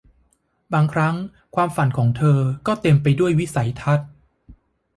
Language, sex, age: Thai, male, 19-29